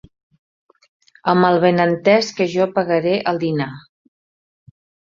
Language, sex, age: Catalan, female, 60-69